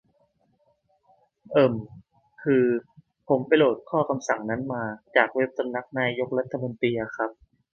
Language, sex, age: Thai, male, 19-29